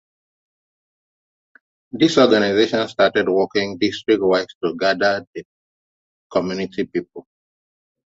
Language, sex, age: English, male, 40-49